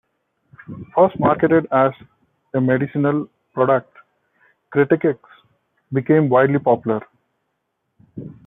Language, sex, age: English, male, 30-39